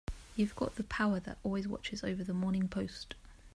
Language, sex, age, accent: English, female, 30-39, England English